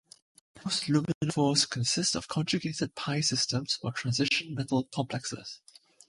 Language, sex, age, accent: English, male, 19-29, Malaysian English